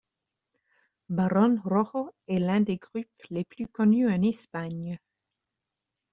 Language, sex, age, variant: French, female, 30-39, Français de métropole